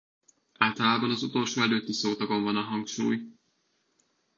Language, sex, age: Hungarian, male, 19-29